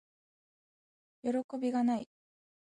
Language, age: Japanese, 19-29